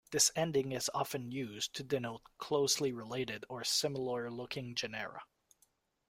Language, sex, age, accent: English, male, 30-39, Canadian English